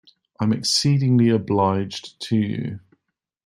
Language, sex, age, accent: English, male, 30-39, England English